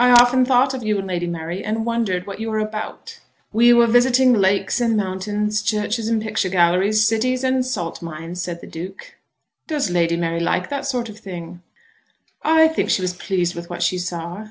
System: none